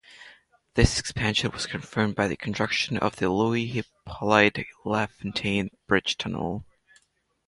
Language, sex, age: English, male, under 19